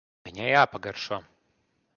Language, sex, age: Latvian, male, 30-39